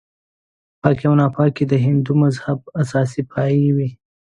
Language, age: Pashto, 30-39